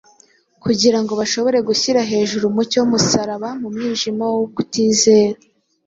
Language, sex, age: Kinyarwanda, female, 19-29